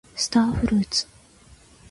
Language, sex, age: Japanese, female, 19-29